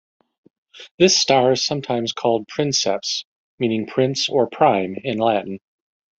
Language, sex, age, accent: English, male, 50-59, United States English